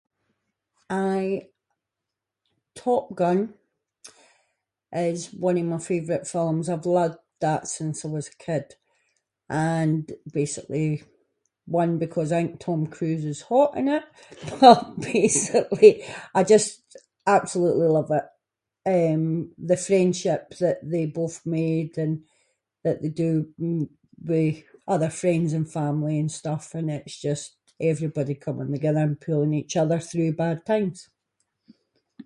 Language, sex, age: Scots, female, 50-59